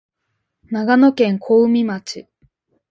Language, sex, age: Japanese, female, under 19